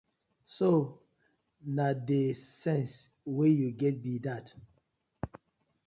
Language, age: Nigerian Pidgin, 40-49